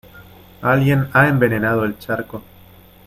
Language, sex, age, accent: Spanish, male, 19-29, Rioplatense: Argentina, Uruguay, este de Bolivia, Paraguay